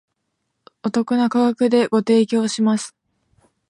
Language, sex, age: Japanese, female, 19-29